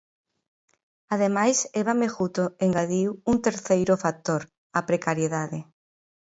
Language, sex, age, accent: Galician, female, 40-49, Central (gheada)